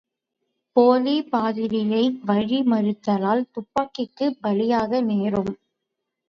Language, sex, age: Tamil, female, 19-29